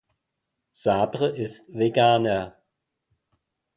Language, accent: German, Deutschland Deutsch